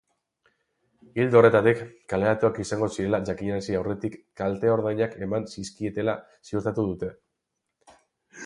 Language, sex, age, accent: Basque, male, 40-49, Mendebalekoa (Araba, Bizkaia, Gipuzkoako mendebaleko herri batzuk)